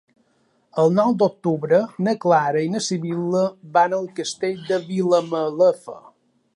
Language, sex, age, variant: Catalan, male, 40-49, Balear